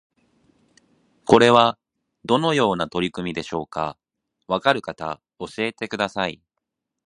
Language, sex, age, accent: Japanese, male, 19-29, 関西弁